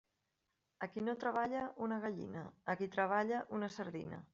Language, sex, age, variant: Catalan, female, 30-39, Central